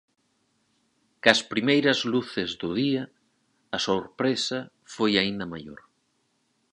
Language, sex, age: Galician, male, 40-49